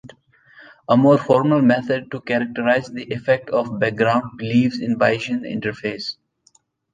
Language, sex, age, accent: English, male, 19-29, India and South Asia (India, Pakistan, Sri Lanka)